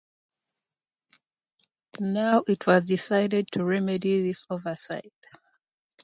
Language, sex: English, female